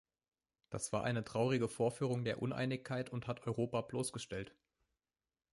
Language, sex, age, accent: German, male, 19-29, Deutschland Deutsch